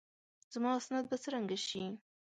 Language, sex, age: Pashto, female, 19-29